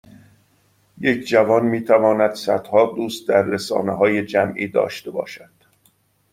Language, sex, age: Persian, male, 50-59